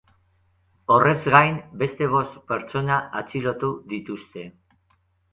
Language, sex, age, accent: Basque, male, 50-59, Mendebalekoa (Araba, Bizkaia, Gipuzkoako mendebaleko herri batzuk)